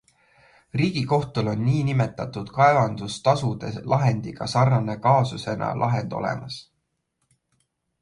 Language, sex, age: Estonian, male, 19-29